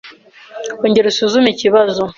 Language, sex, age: Kinyarwanda, female, 19-29